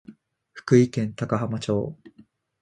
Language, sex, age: Japanese, male, 19-29